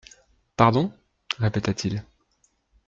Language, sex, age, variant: French, male, 30-39, Français de métropole